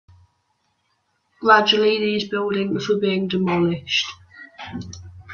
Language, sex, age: English, female, 40-49